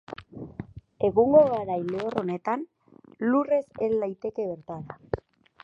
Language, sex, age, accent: Basque, female, 30-39, Erdialdekoa edo Nafarra (Gipuzkoa, Nafarroa)